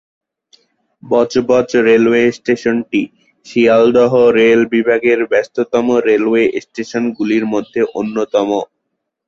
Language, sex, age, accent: Bengali, male, 19-29, Native